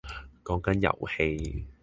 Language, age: Cantonese, 19-29